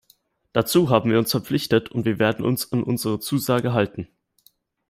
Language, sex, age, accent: German, male, 19-29, Deutschland Deutsch